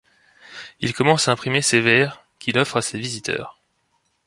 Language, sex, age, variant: French, male, 19-29, Français de métropole